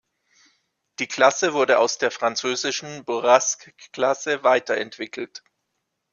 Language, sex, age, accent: German, male, 40-49, Deutschland Deutsch